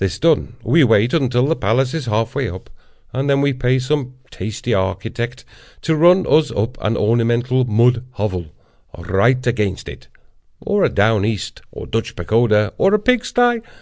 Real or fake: real